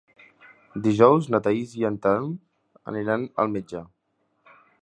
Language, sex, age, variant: Catalan, male, 19-29, Central